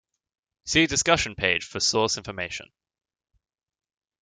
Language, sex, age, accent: English, male, 19-29, Australian English